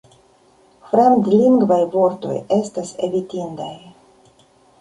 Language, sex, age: Esperanto, female, 30-39